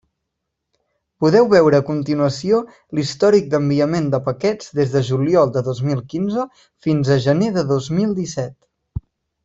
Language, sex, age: Catalan, male, under 19